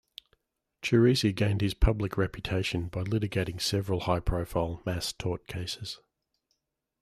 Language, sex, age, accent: English, male, 40-49, Australian English